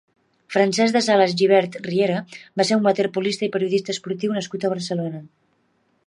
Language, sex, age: Catalan, female, 40-49